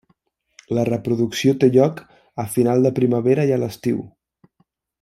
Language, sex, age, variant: Catalan, male, 19-29, Central